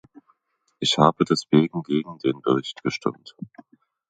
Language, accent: German, Deutschland Deutsch